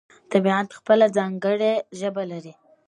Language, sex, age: Pashto, female, 30-39